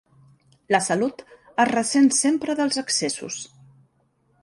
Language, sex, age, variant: Catalan, female, 40-49, Central